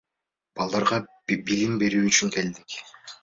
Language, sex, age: Kyrgyz, male, 19-29